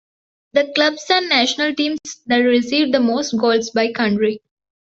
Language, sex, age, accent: English, female, 19-29, India and South Asia (India, Pakistan, Sri Lanka)